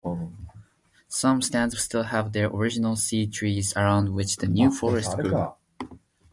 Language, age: English, under 19